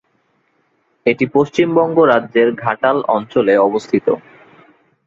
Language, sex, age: Bengali, male, 19-29